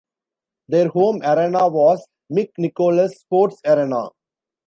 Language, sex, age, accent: English, male, 19-29, India and South Asia (India, Pakistan, Sri Lanka)